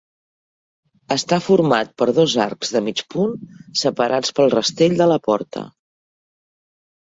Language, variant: Catalan, Central